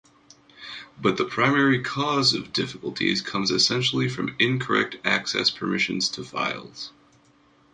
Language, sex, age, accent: English, male, 19-29, United States English